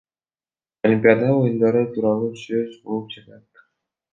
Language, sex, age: Kyrgyz, male, 19-29